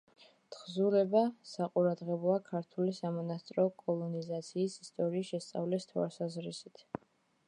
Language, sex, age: Georgian, female, under 19